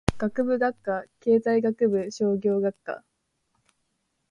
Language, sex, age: Japanese, female, 19-29